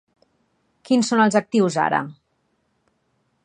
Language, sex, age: Catalan, female, 40-49